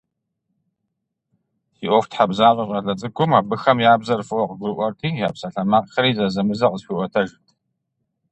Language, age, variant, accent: Kabardian, 40-49, Адыгэбзэ (Къэбэрдей, Кирил, псоми зэдай), Джылэхъстэней (Gilahsteney)